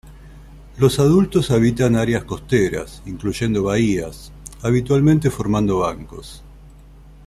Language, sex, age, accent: Spanish, male, 40-49, Rioplatense: Argentina, Uruguay, este de Bolivia, Paraguay